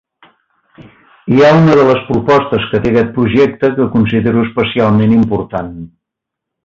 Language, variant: Catalan, Central